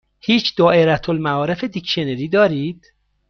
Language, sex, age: Persian, male, 30-39